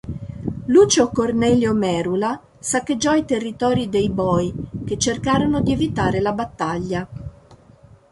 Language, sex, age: Italian, female, 50-59